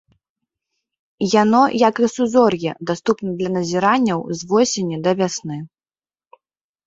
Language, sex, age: Belarusian, female, 30-39